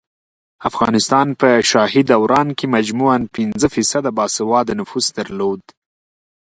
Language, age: Pashto, 19-29